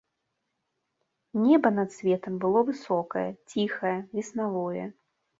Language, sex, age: Belarusian, female, 30-39